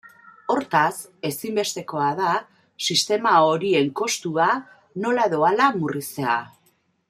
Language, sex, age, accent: Basque, female, 50-59, Mendebalekoa (Araba, Bizkaia, Gipuzkoako mendebaleko herri batzuk)